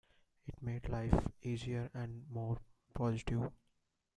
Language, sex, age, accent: English, male, 19-29, India and South Asia (India, Pakistan, Sri Lanka)